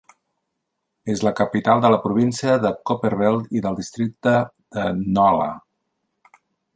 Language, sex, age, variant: Catalan, male, 40-49, Central